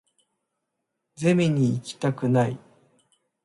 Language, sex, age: Japanese, male, 40-49